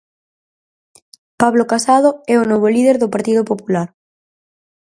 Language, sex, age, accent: Galician, female, under 19, Atlántico (seseo e gheada)